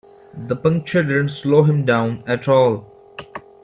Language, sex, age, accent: English, male, 19-29, India and South Asia (India, Pakistan, Sri Lanka)